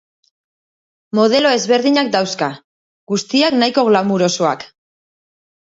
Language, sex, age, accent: Basque, female, 40-49, Mendebalekoa (Araba, Bizkaia, Gipuzkoako mendebaleko herri batzuk)